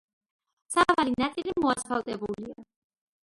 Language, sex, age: Georgian, female, 30-39